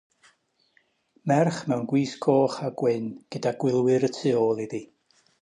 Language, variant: Welsh, North-Western Welsh